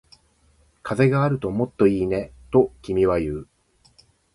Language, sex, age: Japanese, male, 50-59